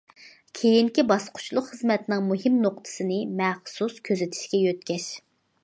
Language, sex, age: Uyghur, female, 19-29